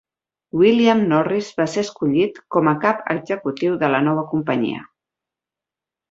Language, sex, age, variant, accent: Catalan, female, 40-49, Central, tarragoní